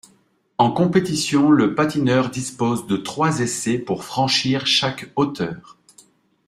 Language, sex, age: French, male, 40-49